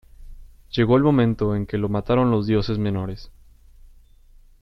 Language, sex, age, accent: Spanish, male, 19-29, México